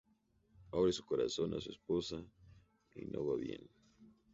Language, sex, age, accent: Spanish, male, 19-29, México